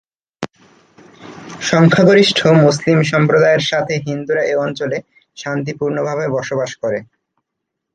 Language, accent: Bengali, Standard Bengali